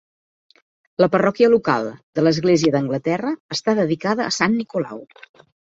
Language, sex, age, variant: Catalan, female, 50-59, Central